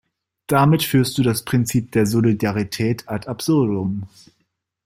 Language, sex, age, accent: German, male, 30-39, Deutschland Deutsch